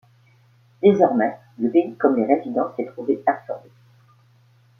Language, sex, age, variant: French, female, 50-59, Français de métropole